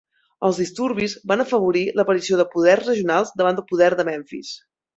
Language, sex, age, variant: Catalan, female, 30-39, Central